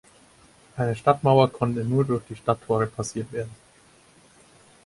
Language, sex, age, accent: German, male, 19-29, Deutschland Deutsch